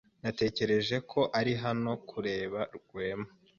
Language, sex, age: Kinyarwanda, female, 19-29